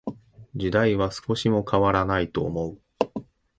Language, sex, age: Japanese, male, 40-49